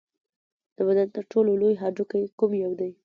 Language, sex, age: Pashto, female, 19-29